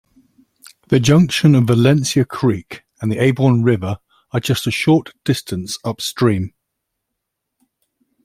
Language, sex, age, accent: English, male, 40-49, England English